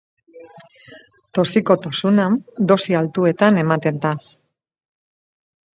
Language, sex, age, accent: Basque, female, 50-59, Mendebalekoa (Araba, Bizkaia, Gipuzkoako mendebaleko herri batzuk)